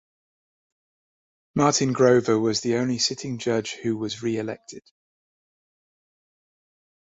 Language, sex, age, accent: English, male, 40-49, England English